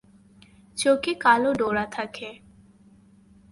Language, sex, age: Bengali, female, under 19